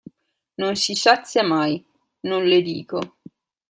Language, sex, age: Italian, female, 19-29